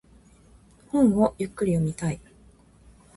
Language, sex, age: Japanese, female, 40-49